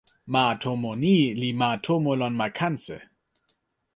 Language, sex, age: Toki Pona, male, 30-39